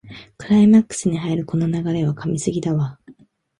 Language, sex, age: Japanese, female, 19-29